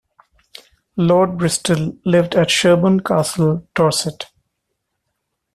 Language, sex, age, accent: English, male, 30-39, India and South Asia (India, Pakistan, Sri Lanka)